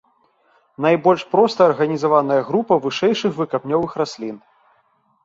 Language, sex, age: Belarusian, male, 40-49